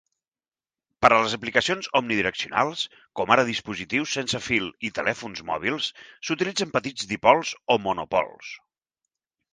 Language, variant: Catalan, Central